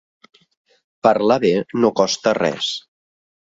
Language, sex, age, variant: Catalan, male, 30-39, Nord-Occidental